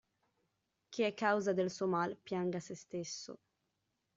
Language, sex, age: Italian, female, 19-29